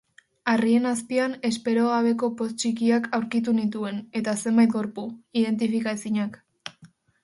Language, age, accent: Basque, under 19, Mendebalekoa (Araba, Bizkaia, Gipuzkoako mendebaleko herri batzuk)